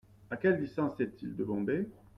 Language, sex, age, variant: French, male, 40-49, Français de métropole